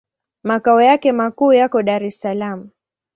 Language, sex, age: Swahili, female, 19-29